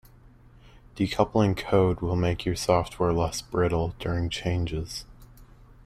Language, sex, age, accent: English, male, under 19, United States English